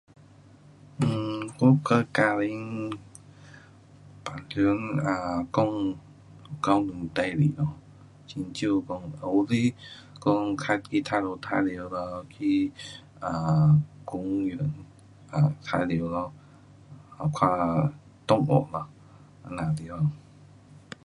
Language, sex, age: Pu-Xian Chinese, male, 40-49